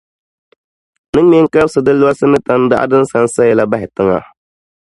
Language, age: Dagbani, 19-29